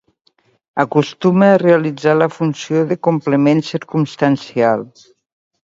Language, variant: Catalan, Septentrional